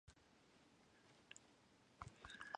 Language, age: Japanese, 19-29